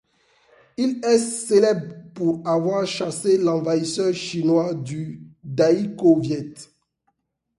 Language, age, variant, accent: French, 30-39, Français d'Afrique subsaharienne et des îles africaines, Français de Côte d’Ivoire